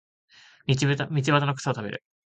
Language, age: Japanese, 19-29